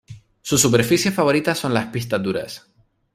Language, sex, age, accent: Spanish, male, 19-29, España: Islas Canarias